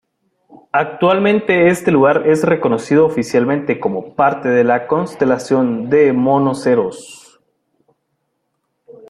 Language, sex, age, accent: Spanish, male, 19-29, América central